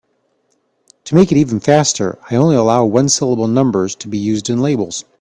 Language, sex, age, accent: English, male, 40-49, United States English